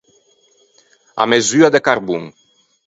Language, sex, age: Ligurian, male, 30-39